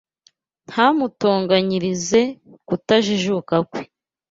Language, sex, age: Kinyarwanda, female, 19-29